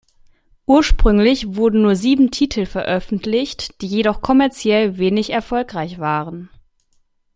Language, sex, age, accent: German, male, 19-29, Deutschland Deutsch